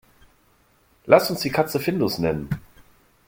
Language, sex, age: German, male, 40-49